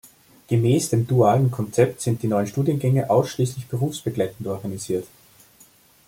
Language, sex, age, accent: German, male, 30-39, Österreichisches Deutsch